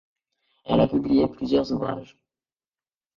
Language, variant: French, Français de métropole